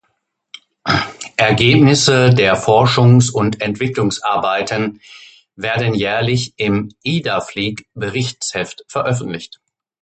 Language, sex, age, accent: German, male, 50-59, Deutschland Deutsch